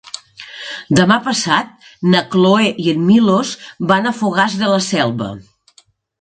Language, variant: Catalan, Nord-Occidental